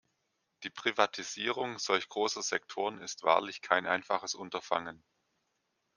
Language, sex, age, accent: German, male, 40-49, Deutschland Deutsch